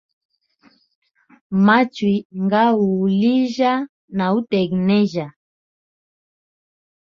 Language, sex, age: Hemba, female, 30-39